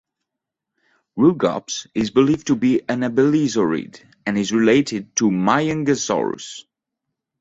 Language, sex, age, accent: English, male, 30-39, United States English